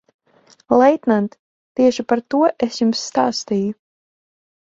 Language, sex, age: Latvian, female, 19-29